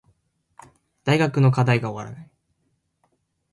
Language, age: Japanese, 19-29